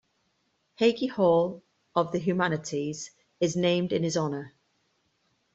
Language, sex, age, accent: English, female, 40-49, Welsh English